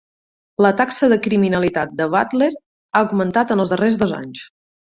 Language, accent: Catalan, Empordanès